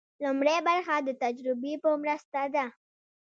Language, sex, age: Pashto, female, under 19